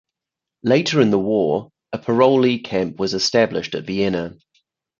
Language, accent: English, England English; New Zealand English